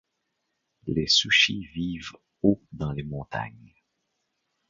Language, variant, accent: French, Français d'Amérique du Nord, Français du Canada